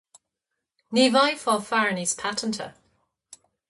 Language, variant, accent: Irish, Gaeilge na Mumhan, Cainteoir líofa, ní ó dhúchas